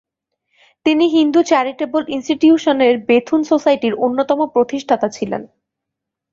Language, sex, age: Bengali, female, 19-29